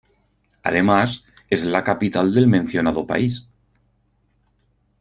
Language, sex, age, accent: Spanish, male, 50-59, España: Norte peninsular (Asturias, Castilla y León, Cantabria, País Vasco, Navarra, Aragón, La Rioja, Guadalajara, Cuenca)